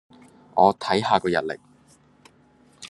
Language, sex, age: Cantonese, male, under 19